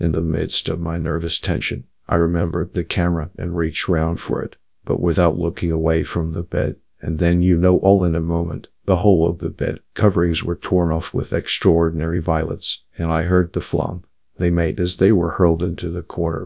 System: TTS, GradTTS